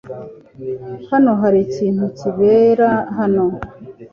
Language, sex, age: Kinyarwanda, female, 50-59